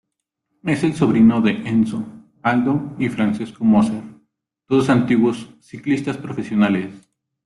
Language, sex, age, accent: Spanish, male, 30-39, México